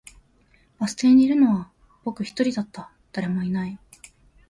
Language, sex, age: Japanese, female, 19-29